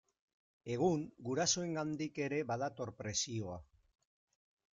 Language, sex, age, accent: Basque, male, 50-59, Erdialdekoa edo Nafarra (Gipuzkoa, Nafarroa)